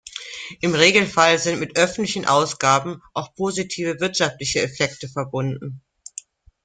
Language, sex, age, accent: German, female, 50-59, Deutschland Deutsch